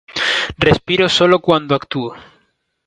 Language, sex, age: Spanish, male, 19-29